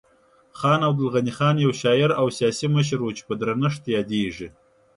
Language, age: Pashto, 30-39